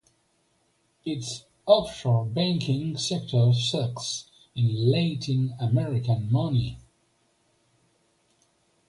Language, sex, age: English, male, 60-69